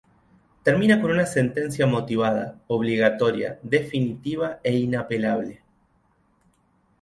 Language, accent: Spanish, Rioplatense: Argentina, Uruguay, este de Bolivia, Paraguay